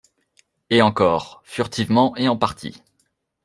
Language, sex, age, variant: French, male, under 19, Français de métropole